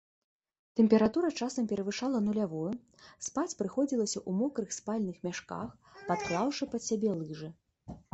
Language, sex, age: Belarusian, female, 19-29